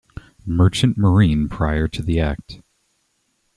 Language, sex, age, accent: English, male, 19-29, United States English